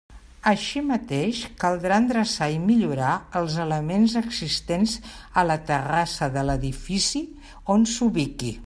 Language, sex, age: Catalan, female, 60-69